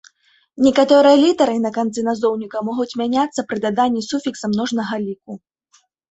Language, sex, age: Belarusian, female, 19-29